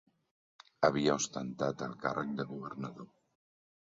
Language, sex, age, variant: Catalan, male, 60-69, Central